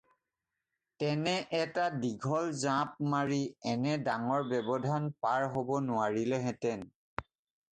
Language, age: Assamese, 40-49